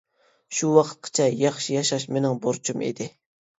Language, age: Uyghur, 19-29